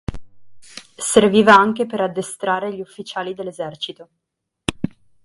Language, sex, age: Italian, female, 19-29